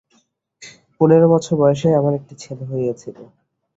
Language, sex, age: Bengali, male, under 19